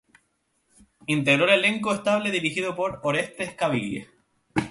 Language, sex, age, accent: Spanish, male, 19-29, España: Islas Canarias